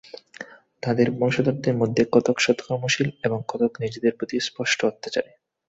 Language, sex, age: Bengali, male, 19-29